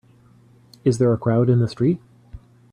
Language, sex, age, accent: English, male, 40-49, United States English